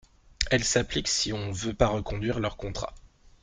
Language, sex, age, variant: French, male, 30-39, Français de métropole